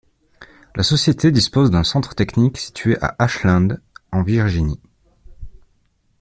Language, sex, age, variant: French, male, 19-29, Français de métropole